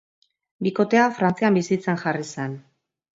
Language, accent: Basque, Mendebalekoa (Araba, Bizkaia, Gipuzkoako mendebaleko herri batzuk)